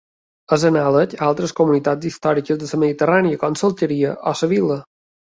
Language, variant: Catalan, Balear